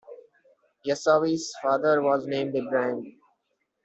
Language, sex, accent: English, male, India and South Asia (India, Pakistan, Sri Lanka)